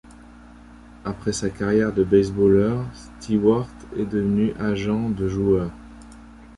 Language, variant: French, Français de métropole